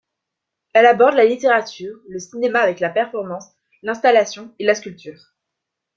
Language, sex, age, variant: French, female, under 19, Français de métropole